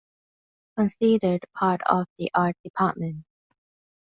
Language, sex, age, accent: English, female, 19-29, Hong Kong English